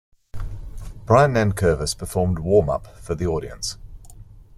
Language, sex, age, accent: English, male, 40-49, Australian English